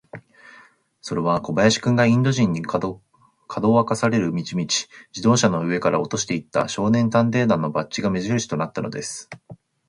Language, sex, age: Japanese, male, 19-29